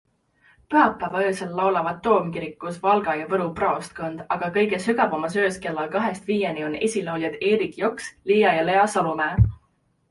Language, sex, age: Estonian, female, 19-29